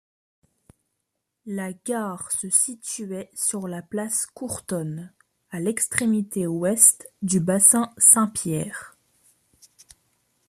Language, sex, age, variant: French, female, 19-29, Français de métropole